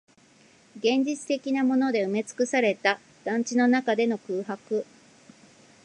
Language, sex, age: Japanese, female, 40-49